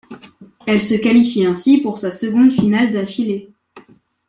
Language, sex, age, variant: French, male, under 19, Français de métropole